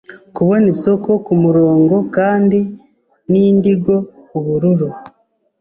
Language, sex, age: Kinyarwanda, male, 19-29